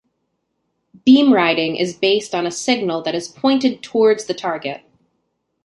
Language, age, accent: English, 19-29, United States English